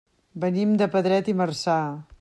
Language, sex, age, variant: Catalan, female, 50-59, Central